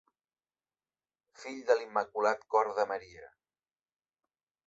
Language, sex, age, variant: Catalan, male, 40-49, Central